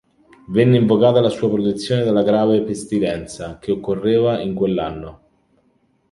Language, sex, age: Italian, male, 30-39